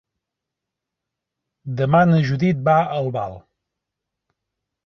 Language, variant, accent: Catalan, Central, Empordanès